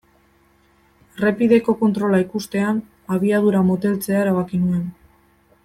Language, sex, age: Basque, female, 19-29